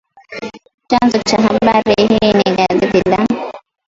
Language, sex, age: Swahili, female, 19-29